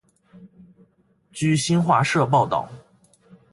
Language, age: Chinese, 19-29